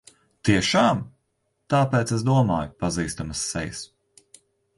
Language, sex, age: Latvian, male, 30-39